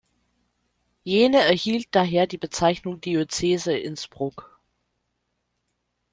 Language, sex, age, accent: German, female, 30-39, Deutschland Deutsch